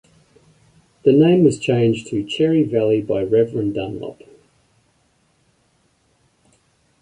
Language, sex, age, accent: English, male, 40-49, Australian English